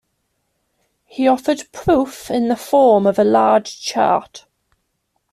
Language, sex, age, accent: English, female, 30-39, Welsh English